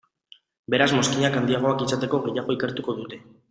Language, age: Basque, 19-29